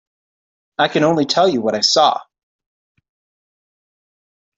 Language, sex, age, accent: English, male, 40-49, United States English